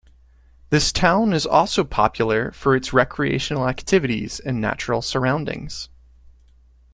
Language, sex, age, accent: English, male, 19-29, United States English